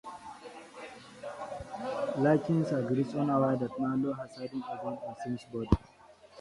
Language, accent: English, England English